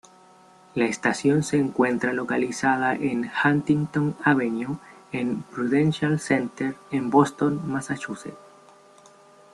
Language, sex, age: Spanish, male, 19-29